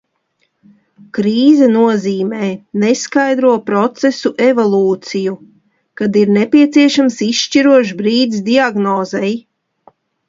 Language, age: Latvian, 40-49